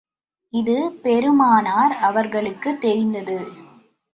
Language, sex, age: Tamil, female, under 19